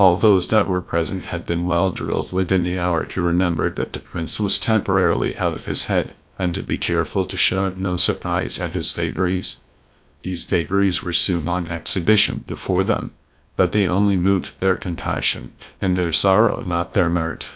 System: TTS, GlowTTS